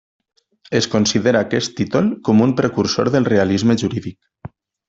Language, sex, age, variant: Catalan, male, 30-39, Nord-Occidental